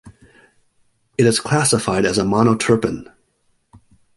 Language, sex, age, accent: English, male, 40-49, United States English